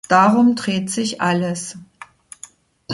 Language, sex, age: German, female, 60-69